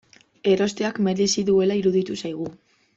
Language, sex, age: Basque, female, 19-29